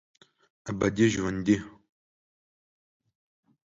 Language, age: Pashto, 19-29